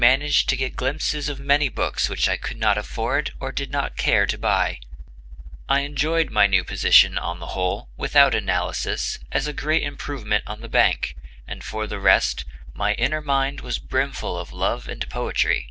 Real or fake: real